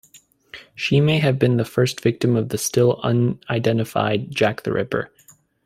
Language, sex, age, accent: English, male, 19-29, United States English